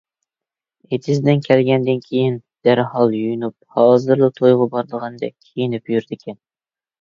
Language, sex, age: Uyghur, male, 19-29